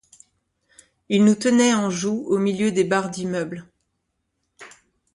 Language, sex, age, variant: French, female, 40-49, Français de métropole